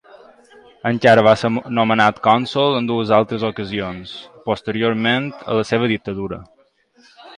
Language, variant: Catalan, Balear